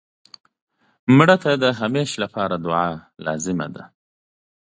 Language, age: Pashto, 30-39